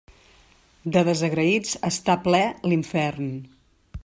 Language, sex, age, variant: Catalan, female, 40-49, Central